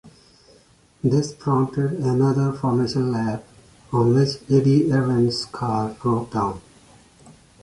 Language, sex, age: English, male, 40-49